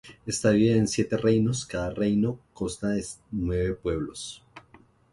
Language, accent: Spanish, Andino-Pacífico: Colombia, Perú, Ecuador, oeste de Bolivia y Venezuela andina